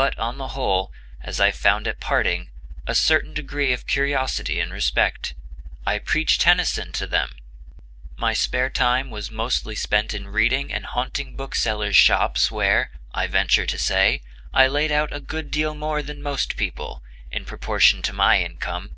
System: none